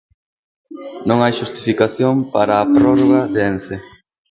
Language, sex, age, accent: Galician, female, 40-49, Central (gheada)